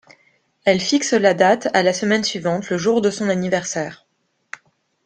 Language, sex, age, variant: French, female, 30-39, Français de métropole